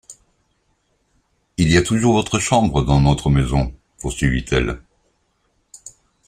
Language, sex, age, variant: French, male, 60-69, Français de métropole